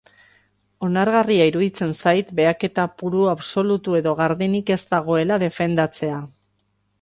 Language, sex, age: Basque, female, 50-59